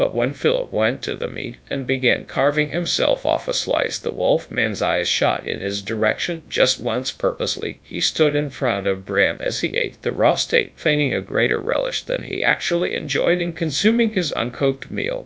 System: TTS, GradTTS